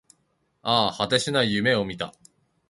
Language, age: Japanese, 30-39